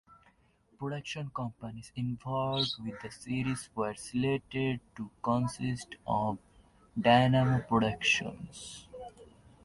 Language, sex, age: English, male, 19-29